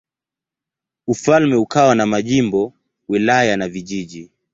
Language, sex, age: Swahili, male, 19-29